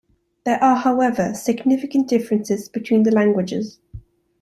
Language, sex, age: English, male, 19-29